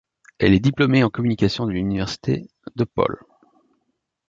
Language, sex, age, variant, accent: French, male, 40-49, Français d'Europe, Français de Belgique